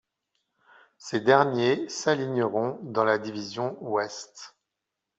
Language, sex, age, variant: French, male, 40-49, Français de métropole